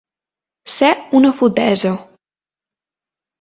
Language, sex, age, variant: Catalan, female, 19-29, Central